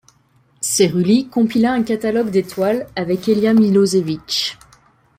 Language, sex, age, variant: French, female, 40-49, Français de métropole